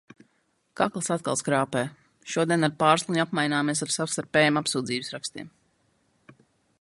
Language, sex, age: Latvian, female, 19-29